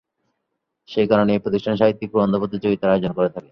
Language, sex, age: Bengali, male, 19-29